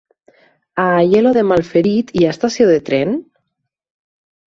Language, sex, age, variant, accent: Catalan, female, 19-29, Nord-Occidental, Lleidatà